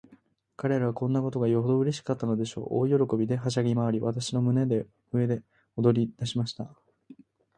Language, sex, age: Japanese, male, 19-29